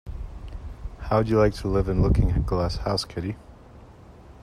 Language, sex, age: English, male, 30-39